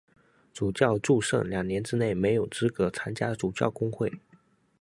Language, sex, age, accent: Chinese, male, 19-29, 出生地：福建省